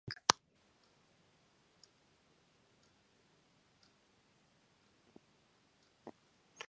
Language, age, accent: English, 19-29, United States English